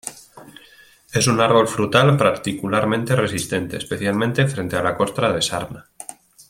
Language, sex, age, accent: Spanish, male, 30-39, España: Norte peninsular (Asturias, Castilla y León, Cantabria, País Vasco, Navarra, Aragón, La Rioja, Guadalajara, Cuenca)